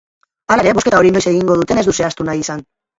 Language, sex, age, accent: Basque, female, 40-49, Mendebalekoa (Araba, Bizkaia, Gipuzkoako mendebaleko herri batzuk)